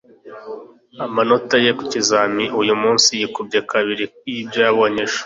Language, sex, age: Kinyarwanda, male, 19-29